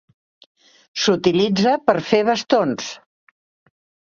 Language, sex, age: Catalan, female, 60-69